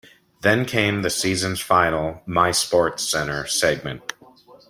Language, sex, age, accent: English, male, 40-49, United States English